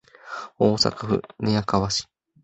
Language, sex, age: Japanese, male, 19-29